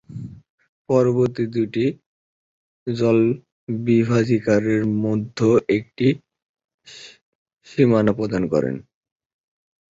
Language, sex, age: Bengali, male, 19-29